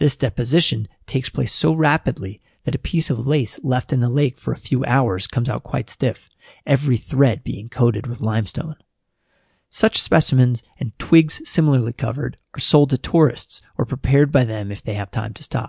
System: none